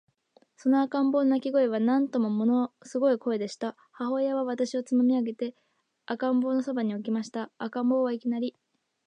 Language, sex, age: Japanese, female, under 19